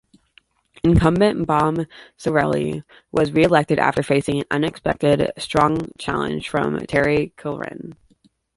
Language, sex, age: English, female, 19-29